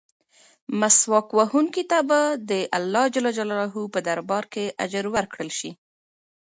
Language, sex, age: Pashto, female, 30-39